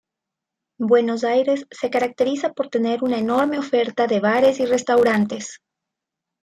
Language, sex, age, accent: Spanish, female, 30-39, Andino-Pacífico: Colombia, Perú, Ecuador, oeste de Bolivia y Venezuela andina